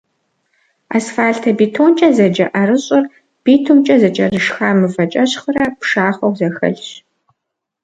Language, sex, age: Kabardian, female, 19-29